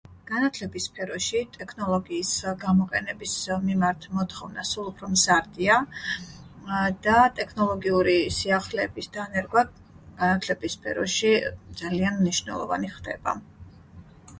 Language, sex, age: Georgian, female, 40-49